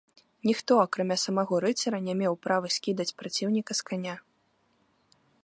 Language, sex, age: Belarusian, female, 19-29